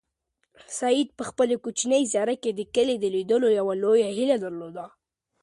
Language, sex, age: Pashto, male, 19-29